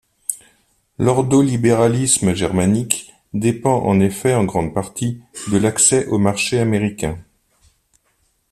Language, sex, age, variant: French, male, 50-59, Français de métropole